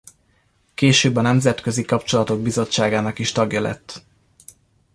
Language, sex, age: Hungarian, male, 19-29